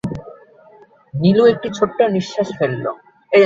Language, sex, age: Bengali, male, 19-29